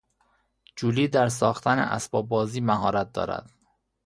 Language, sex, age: Persian, male, 19-29